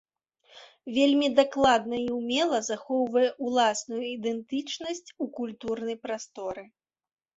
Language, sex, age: Belarusian, female, 30-39